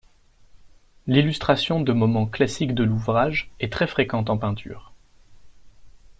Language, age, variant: French, 19-29, Français de métropole